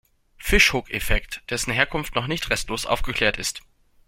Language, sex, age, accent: German, male, 19-29, Deutschland Deutsch